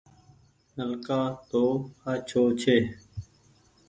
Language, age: Goaria, 19-29